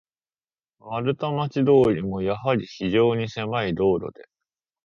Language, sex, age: Japanese, male, under 19